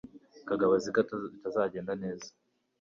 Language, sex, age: Kinyarwanda, male, 19-29